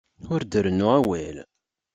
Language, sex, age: Kabyle, male, 30-39